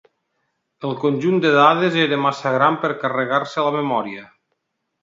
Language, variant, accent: Catalan, Nord-Occidental, nord-occidental